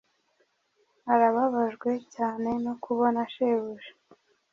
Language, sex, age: Kinyarwanda, female, 30-39